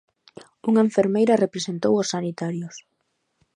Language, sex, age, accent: Galician, female, 19-29, Normativo (estándar)